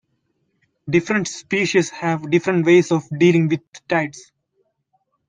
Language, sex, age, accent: English, male, 19-29, India and South Asia (India, Pakistan, Sri Lanka)